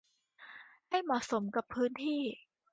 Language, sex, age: Thai, female, 19-29